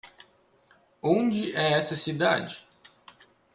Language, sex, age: Portuguese, male, 19-29